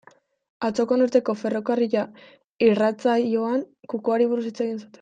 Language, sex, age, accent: Basque, female, 19-29, Mendebalekoa (Araba, Bizkaia, Gipuzkoako mendebaleko herri batzuk)